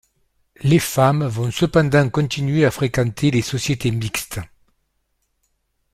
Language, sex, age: French, male, 70-79